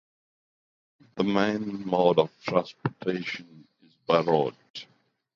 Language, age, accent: English, 19-29, United States English